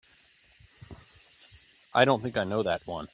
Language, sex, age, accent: English, male, 30-39, United States English